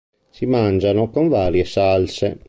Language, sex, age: Italian, male, 50-59